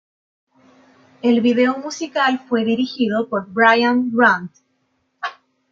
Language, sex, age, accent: Spanish, female, 30-39, Chileno: Chile, Cuyo